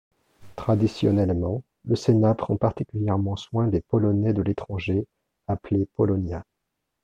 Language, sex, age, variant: French, male, 40-49, Français de métropole